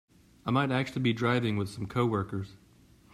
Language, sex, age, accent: English, male, 30-39, United States English